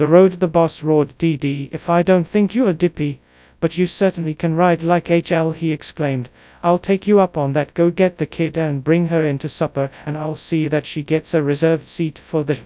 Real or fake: fake